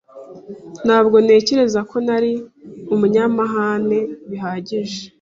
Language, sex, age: Kinyarwanda, female, 19-29